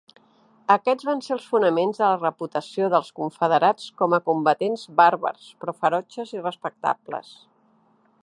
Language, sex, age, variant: Catalan, female, 50-59, Central